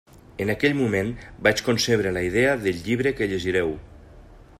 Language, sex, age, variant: Catalan, male, 40-49, Nord-Occidental